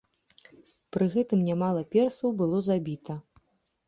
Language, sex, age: Belarusian, female, 30-39